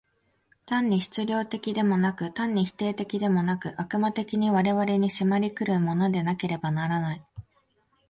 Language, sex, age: Japanese, female, 19-29